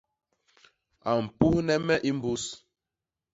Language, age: Basaa, 40-49